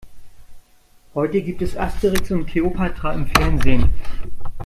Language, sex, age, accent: German, male, 30-39, Deutschland Deutsch